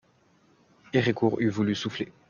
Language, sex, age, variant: French, male, 19-29, Français de métropole